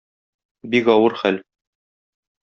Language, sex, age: Tatar, male, 30-39